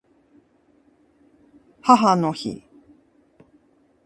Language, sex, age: Japanese, female, 40-49